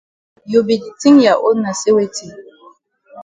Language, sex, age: Cameroon Pidgin, female, 40-49